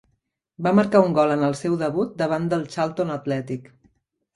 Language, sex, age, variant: Catalan, female, 40-49, Central